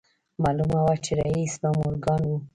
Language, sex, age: Pashto, female, 50-59